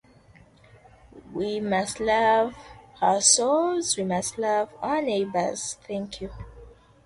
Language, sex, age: English, female, 19-29